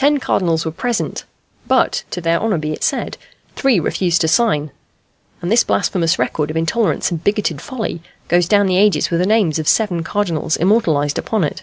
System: none